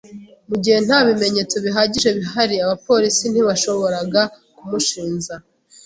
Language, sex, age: Kinyarwanda, female, 19-29